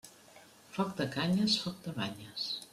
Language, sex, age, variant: Catalan, female, 50-59, Central